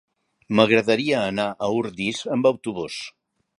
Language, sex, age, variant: Catalan, male, 60-69, Central